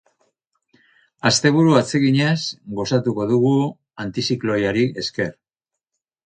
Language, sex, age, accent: Basque, male, 50-59, Mendebalekoa (Araba, Bizkaia, Gipuzkoako mendebaleko herri batzuk)